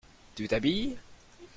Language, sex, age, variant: French, male, under 19, Français de métropole